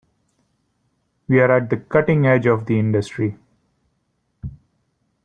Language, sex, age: English, male, 19-29